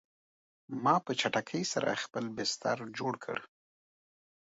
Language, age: Pashto, 40-49